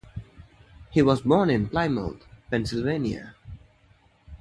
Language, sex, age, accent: English, male, 30-39, India and South Asia (India, Pakistan, Sri Lanka)